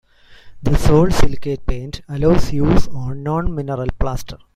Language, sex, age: English, male, 40-49